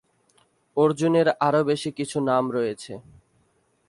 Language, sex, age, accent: Bengali, male, 19-29, fluent